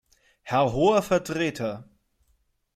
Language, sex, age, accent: German, male, 30-39, Deutschland Deutsch